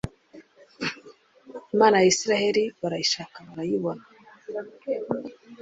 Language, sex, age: Kinyarwanda, female, 30-39